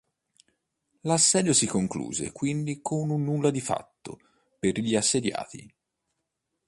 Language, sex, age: Italian, male, 30-39